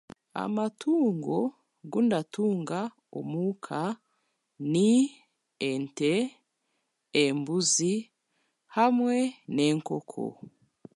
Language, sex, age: Chiga, female, 30-39